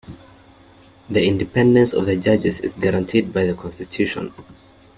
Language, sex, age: English, male, under 19